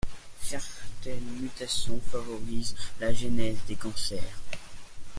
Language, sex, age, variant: French, male, 19-29, Français de métropole